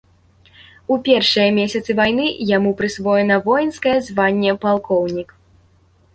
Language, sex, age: Belarusian, female, under 19